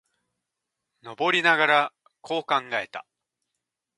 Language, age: Japanese, 30-39